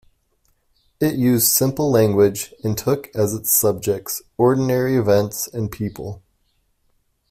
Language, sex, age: English, male, 30-39